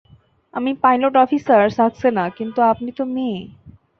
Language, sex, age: Bengali, female, 19-29